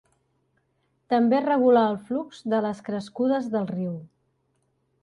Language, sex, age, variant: Catalan, female, 40-49, Central